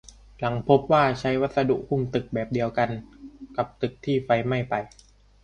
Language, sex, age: Thai, male, 19-29